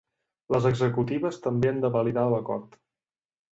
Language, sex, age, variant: Catalan, male, 19-29, Central